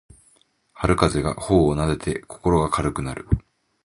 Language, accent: Japanese, 日本人